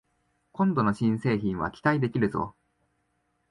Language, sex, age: Japanese, male, 19-29